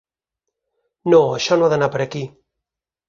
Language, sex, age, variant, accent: Catalan, male, 30-39, Balear, mallorquí